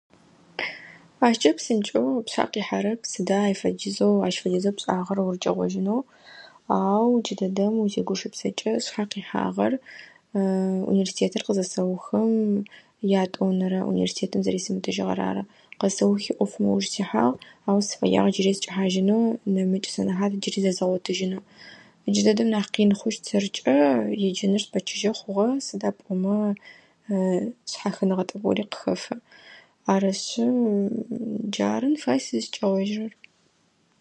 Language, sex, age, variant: Adyghe, female, 19-29, Адыгабзэ (Кирил, пстэумэ зэдыряе)